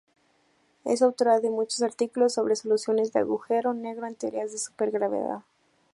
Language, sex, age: Spanish, female, 19-29